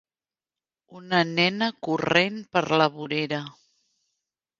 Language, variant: Catalan, Central